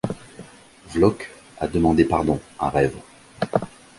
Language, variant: French, Français de métropole